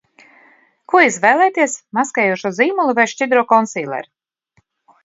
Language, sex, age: Latvian, female, 50-59